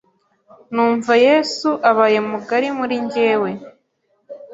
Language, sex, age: Kinyarwanda, female, 19-29